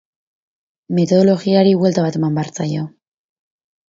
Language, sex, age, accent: Basque, female, 19-29, Erdialdekoa edo Nafarra (Gipuzkoa, Nafarroa)